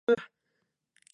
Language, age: Japanese, under 19